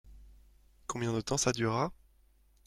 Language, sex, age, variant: French, male, 30-39, Français de métropole